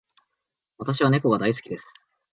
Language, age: Japanese, 19-29